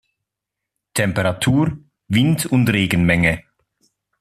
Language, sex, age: German, male, 30-39